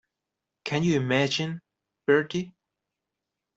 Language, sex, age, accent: English, male, 19-29, United States English